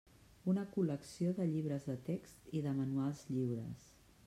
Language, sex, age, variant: Catalan, female, 40-49, Central